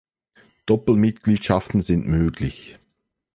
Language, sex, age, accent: German, male, 40-49, Schweizerdeutsch